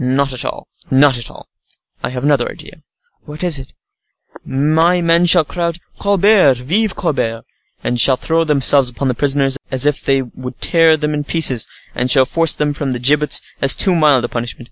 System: none